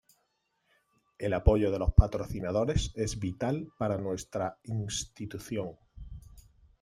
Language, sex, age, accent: Spanish, male, 30-39, España: Sur peninsular (Andalucia, Extremadura, Murcia)